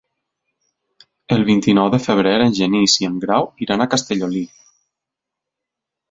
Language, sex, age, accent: Catalan, male, 30-39, valencià